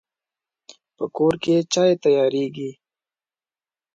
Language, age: Pashto, under 19